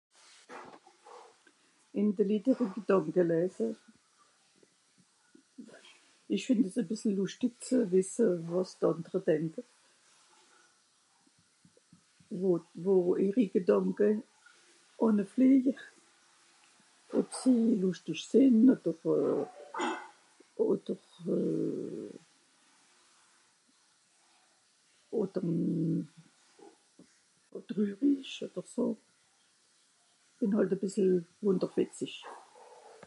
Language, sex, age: Swiss German, female, 60-69